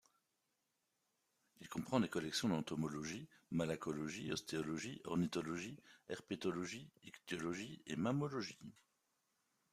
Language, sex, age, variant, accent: French, male, 50-59, Français d'Europe, Français de Belgique